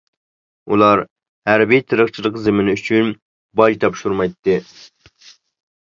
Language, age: Uyghur, 19-29